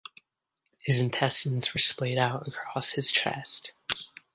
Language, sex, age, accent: English, male, 19-29, United States English